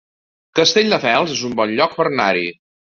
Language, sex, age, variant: Catalan, male, 50-59, Central